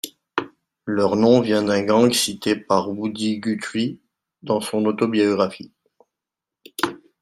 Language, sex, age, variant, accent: French, male, 40-49, Français du nord de l'Afrique, Français du Maroc